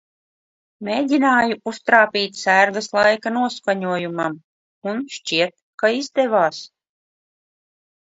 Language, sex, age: Latvian, female, 40-49